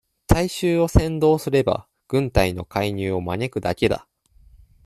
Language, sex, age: Japanese, male, 19-29